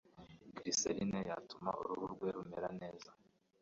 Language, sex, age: Kinyarwanda, male, 19-29